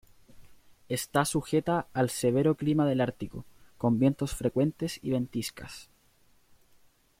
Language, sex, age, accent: Spanish, male, 19-29, Chileno: Chile, Cuyo